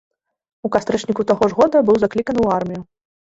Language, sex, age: Belarusian, female, 19-29